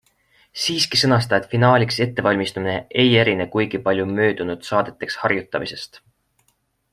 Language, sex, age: Estonian, male, 19-29